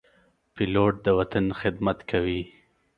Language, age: Pashto, 19-29